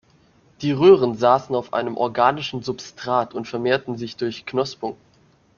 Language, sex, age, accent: German, male, under 19, Deutschland Deutsch